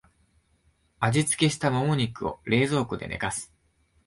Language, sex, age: Japanese, male, 19-29